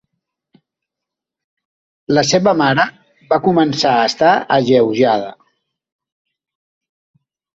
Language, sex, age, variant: Catalan, male, 60-69, Central